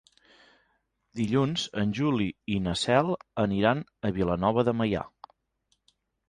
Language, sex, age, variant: Catalan, male, 40-49, Nord-Occidental